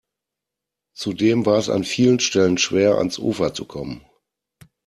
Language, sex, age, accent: German, male, 40-49, Deutschland Deutsch